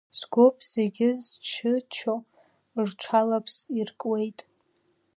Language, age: Abkhazian, under 19